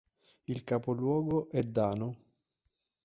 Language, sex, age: Italian, male, 40-49